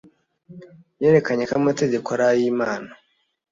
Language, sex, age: Kinyarwanda, male, 19-29